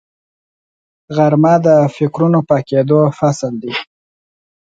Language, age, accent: Pashto, 19-29, کندهارۍ لهجه